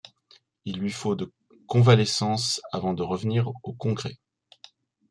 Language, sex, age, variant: French, male, 30-39, Français de métropole